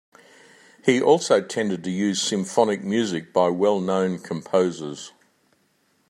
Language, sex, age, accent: English, male, 70-79, Australian English